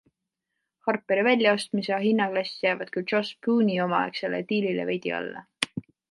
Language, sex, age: Estonian, female, 19-29